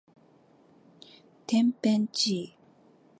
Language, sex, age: Japanese, female, 50-59